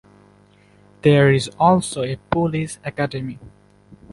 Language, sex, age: English, male, 19-29